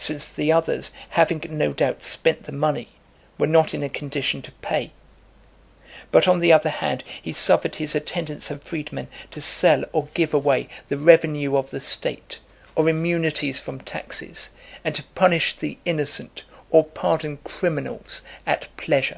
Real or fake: real